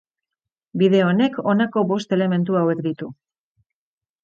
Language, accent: Basque, Erdialdekoa edo Nafarra (Gipuzkoa, Nafarroa)